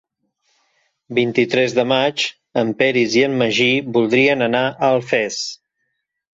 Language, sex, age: Catalan, male, 30-39